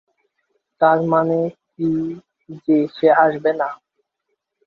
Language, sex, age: Bengali, male, 19-29